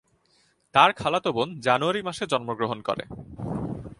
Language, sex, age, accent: Bengali, male, 19-29, প্রমিত